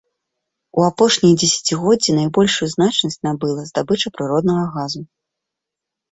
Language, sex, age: Belarusian, female, 30-39